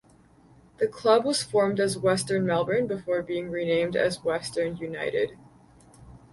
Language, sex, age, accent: English, female, 19-29, Canadian English